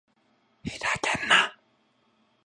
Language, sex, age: Japanese, male, 19-29